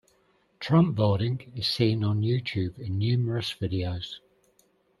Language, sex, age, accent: English, male, 50-59, England English